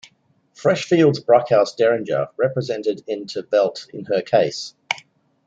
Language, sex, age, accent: English, male, 30-39, Australian English